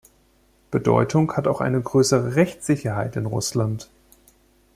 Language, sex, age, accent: German, male, 30-39, Deutschland Deutsch